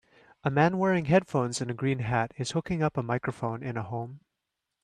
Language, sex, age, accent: English, male, 30-39, United States English